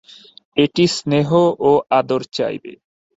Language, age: Bengali, 30-39